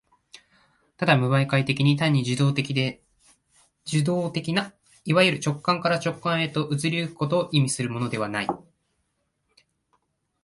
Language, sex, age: Japanese, male, 19-29